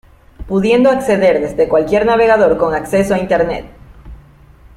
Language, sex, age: Spanish, male, under 19